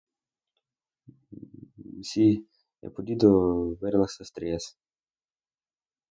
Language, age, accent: Spanish, under 19, España: Norte peninsular (Asturias, Castilla y León, Cantabria, País Vasco, Navarra, Aragón, La Rioja, Guadalajara, Cuenca)